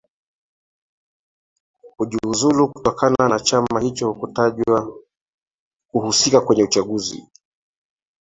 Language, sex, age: Swahili, male, 30-39